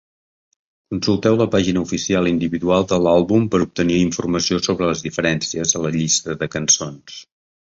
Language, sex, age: Catalan, male, 50-59